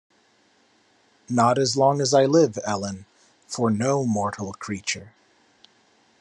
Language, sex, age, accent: English, male, 40-49, United States English